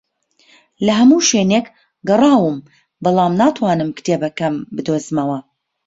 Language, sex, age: Central Kurdish, female, 30-39